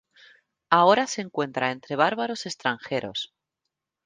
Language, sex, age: Spanish, female, 40-49